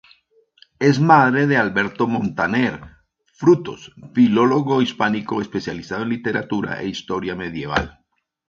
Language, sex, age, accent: Spanish, male, 60-69, Andino-Pacífico: Colombia, Perú, Ecuador, oeste de Bolivia y Venezuela andina